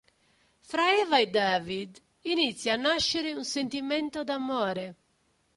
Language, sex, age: Italian, female, 50-59